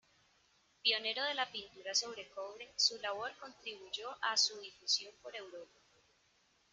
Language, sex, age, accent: Spanish, female, 30-39, Caribe: Cuba, Venezuela, Puerto Rico, República Dominicana, Panamá, Colombia caribeña, México caribeño, Costa del golfo de México